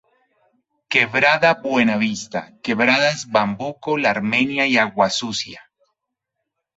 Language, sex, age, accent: Spanish, male, 40-49, Andino-Pacífico: Colombia, Perú, Ecuador, oeste de Bolivia y Venezuela andina